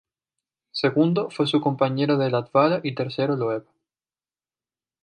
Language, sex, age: Spanish, female, 19-29